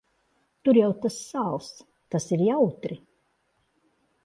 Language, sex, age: Latvian, female, 60-69